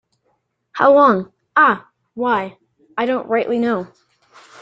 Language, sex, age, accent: English, male, under 19, United States English